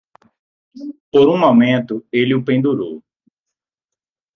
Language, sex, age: Portuguese, male, 19-29